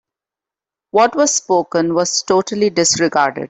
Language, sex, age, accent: English, female, 30-39, India and South Asia (India, Pakistan, Sri Lanka)